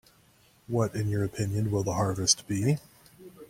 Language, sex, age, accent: English, male, 30-39, United States English